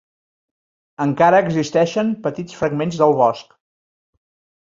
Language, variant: Catalan, Central